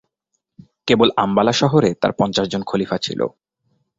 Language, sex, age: Bengali, male, 19-29